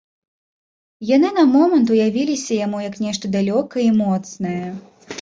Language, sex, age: Belarusian, female, 19-29